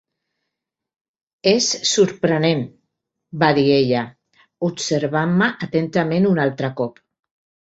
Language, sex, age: Catalan, female, 50-59